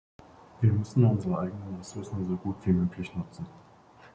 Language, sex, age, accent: German, male, 30-39, Deutschland Deutsch